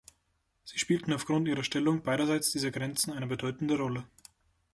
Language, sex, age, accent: German, male, 19-29, Österreichisches Deutsch